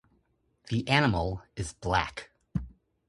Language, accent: English, United States English